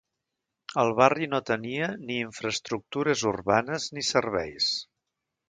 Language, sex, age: Catalan, male, 60-69